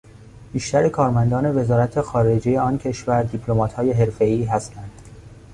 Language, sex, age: Persian, male, 19-29